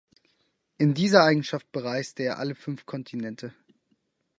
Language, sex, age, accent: German, male, 19-29, Deutschland Deutsch